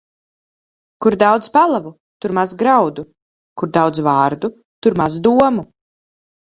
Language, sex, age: Latvian, female, 30-39